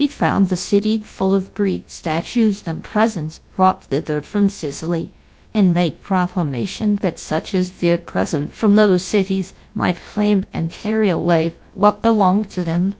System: TTS, GlowTTS